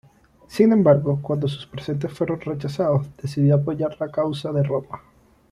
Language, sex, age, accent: Spanish, male, 30-39, Caribe: Cuba, Venezuela, Puerto Rico, República Dominicana, Panamá, Colombia caribeña, México caribeño, Costa del golfo de México